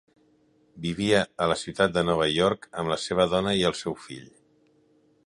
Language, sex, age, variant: Catalan, male, 50-59, Central